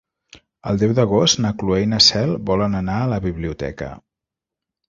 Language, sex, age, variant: Catalan, male, 40-49, Central